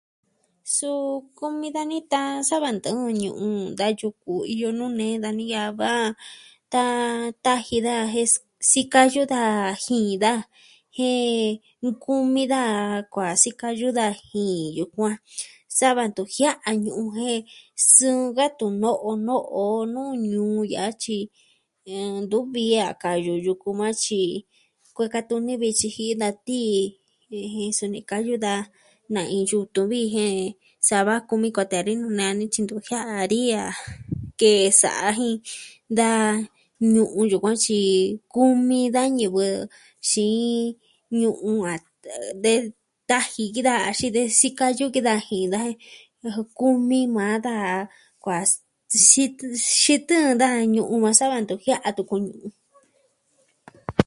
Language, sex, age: Southwestern Tlaxiaco Mixtec, female, 19-29